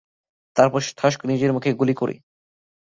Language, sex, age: Bengali, male, under 19